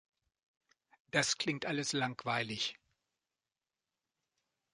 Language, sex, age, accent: German, male, 50-59, Deutschland Deutsch